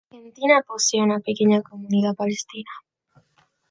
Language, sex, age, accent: Spanish, female, under 19, España: Sur peninsular (Andalucia, Extremadura, Murcia)